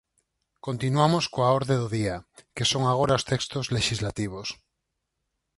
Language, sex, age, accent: Galician, male, 40-49, Normativo (estándar)